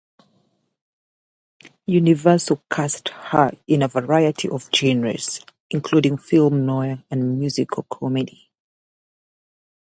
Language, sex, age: English, female, 30-39